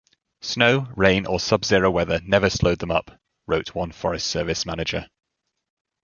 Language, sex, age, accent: English, male, 19-29, England English